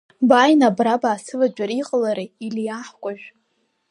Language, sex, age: Abkhazian, female, under 19